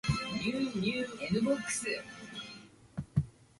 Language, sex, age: Japanese, female, 19-29